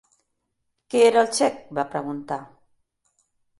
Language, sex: Catalan, female